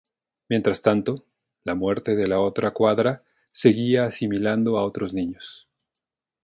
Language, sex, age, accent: Spanish, male, 40-49, México